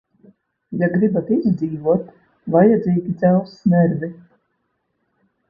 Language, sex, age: Latvian, female, 30-39